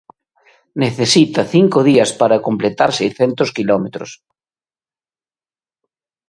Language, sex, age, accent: Galician, male, 30-39, Oriental (común en zona oriental)